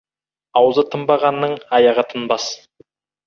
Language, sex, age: Kazakh, male, 19-29